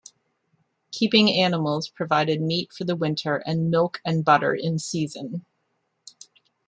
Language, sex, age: English, female, 40-49